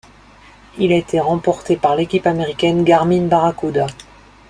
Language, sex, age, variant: French, male, 30-39, Français de métropole